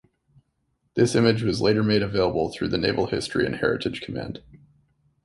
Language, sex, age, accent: English, male, 30-39, Canadian English